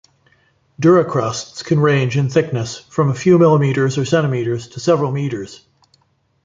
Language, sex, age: English, male, 40-49